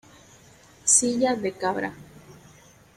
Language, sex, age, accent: Spanish, female, 19-29, América central